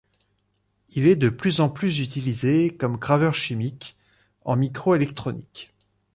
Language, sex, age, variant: French, male, 30-39, Français de métropole